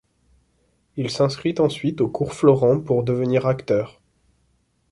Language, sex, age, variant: French, male, 30-39, Français de métropole